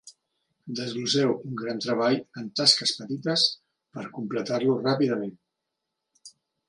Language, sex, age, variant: Catalan, male, 40-49, Central